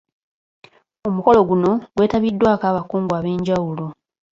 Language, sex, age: Ganda, female, 19-29